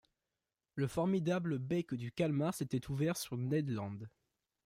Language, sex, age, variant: French, male, under 19, Français de métropole